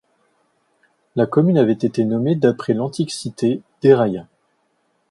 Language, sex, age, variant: French, male, 30-39, Français de métropole